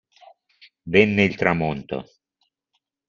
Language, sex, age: Italian, male, 50-59